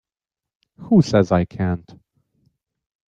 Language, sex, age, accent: English, male, 30-39, United States English